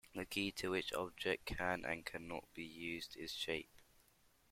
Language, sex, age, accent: English, male, under 19, India and South Asia (India, Pakistan, Sri Lanka)